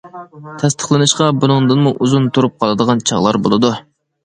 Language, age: Uyghur, 19-29